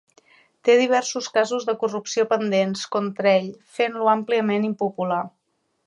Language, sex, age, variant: Catalan, female, 40-49, Central